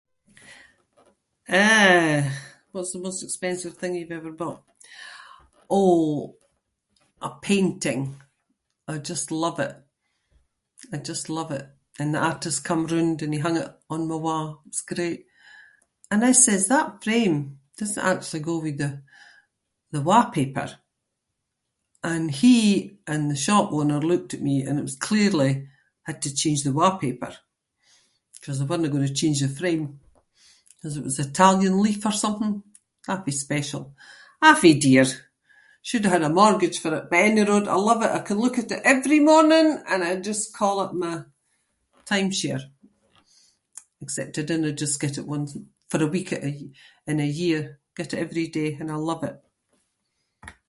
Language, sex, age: Scots, female, 70-79